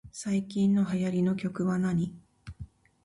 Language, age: Japanese, 30-39